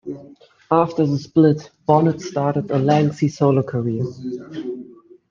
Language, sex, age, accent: English, male, 19-29, United States English